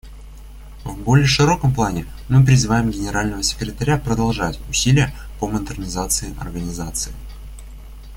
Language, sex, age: Russian, male, under 19